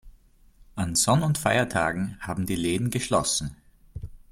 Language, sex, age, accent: German, male, 30-39, Österreichisches Deutsch